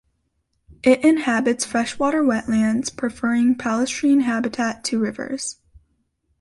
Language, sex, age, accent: English, female, under 19, United States English